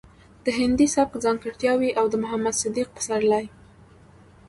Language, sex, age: Pashto, female, 19-29